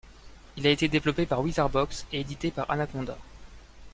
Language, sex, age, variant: French, male, 19-29, Français de métropole